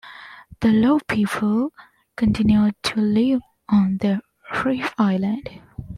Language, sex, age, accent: English, female, 19-29, India and South Asia (India, Pakistan, Sri Lanka)